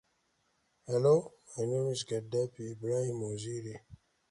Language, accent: English, United States English; England English